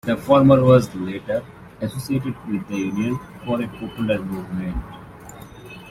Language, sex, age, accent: English, male, 19-29, United States English